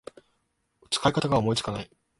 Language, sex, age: Japanese, male, 19-29